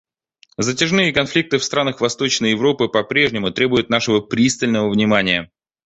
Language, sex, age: Russian, male, 30-39